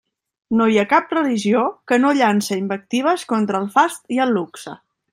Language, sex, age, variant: Catalan, female, 19-29, Central